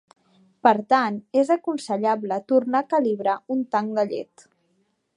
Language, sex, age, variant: Catalan, female, 19-29, Central